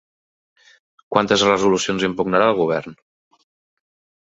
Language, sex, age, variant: Catalan, male, 40-49, Central